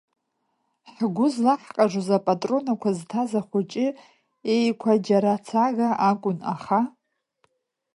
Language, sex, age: Abkhazian, female, 30-39